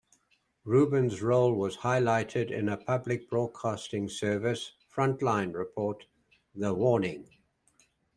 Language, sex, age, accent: English, male, 70-79, New Zealand English